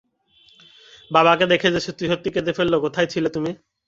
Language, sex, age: Bengali, male, 19-29